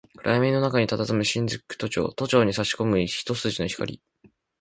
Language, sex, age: Japanese, male, 19-29